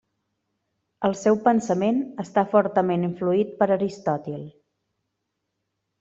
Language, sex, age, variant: Catalan, female, 30-39, Nord-Occidental